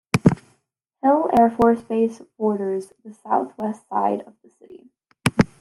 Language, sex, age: English, female, under 19